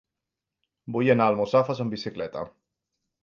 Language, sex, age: Catalan, male, 40-49